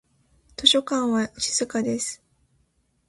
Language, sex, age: Japanese, female, 19-29